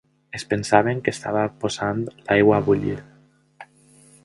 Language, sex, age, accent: Catalan, male, 19-29, valencià